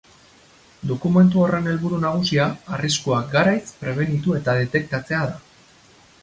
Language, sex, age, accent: Basque, male, 30-39, Mendebalekoa (Araba, Bizkaia, Gipuzkoako mendebaleko herri batzuk)